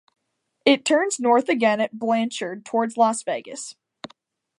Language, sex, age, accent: English, female, under 19, United States English